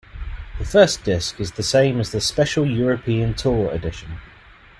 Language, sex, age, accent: English, male, 30-39, England English